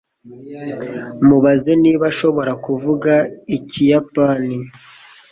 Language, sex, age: Kinyarwanda, male, 40-49